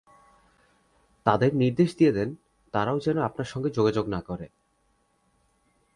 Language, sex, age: Bengali, male, 19-29